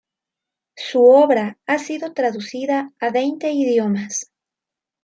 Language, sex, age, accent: Spanish, female, 30-39, Andino-Pacífico: Colombia, Perú, Ecuador, oeste de Bolivia y Venezuela andina